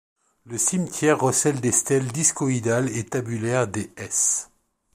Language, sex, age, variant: French, male, 50-59, Français de métropole